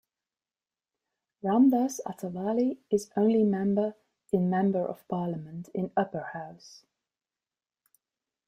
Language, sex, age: English, female, 40-49